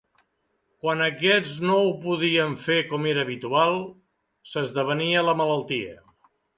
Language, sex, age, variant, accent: Catalan, male, 60-69, Central, central